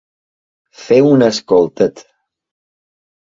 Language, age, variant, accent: Catalan, 19-29, Balear, mallorquí